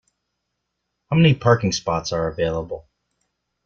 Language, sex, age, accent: English, male, 19-29, United States English